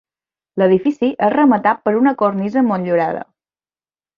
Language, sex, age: Catalan, female, 30-39